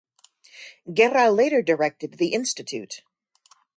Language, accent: English, United States English